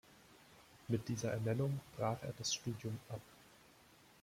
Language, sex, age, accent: German, male, 19-29, Deutschland Deutsch